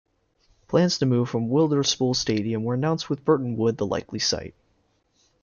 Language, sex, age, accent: English, male, under 19, United States English